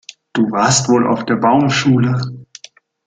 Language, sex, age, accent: German, male, 30-39, Deutschland Deutsch